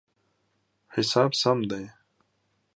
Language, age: Pashto, 30-39